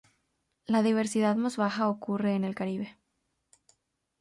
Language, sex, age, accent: Spanish, female, under 19, América central